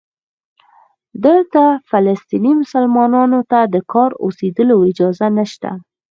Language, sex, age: Pashto, female, 19-29